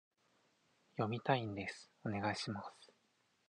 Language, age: Japanese, 19-29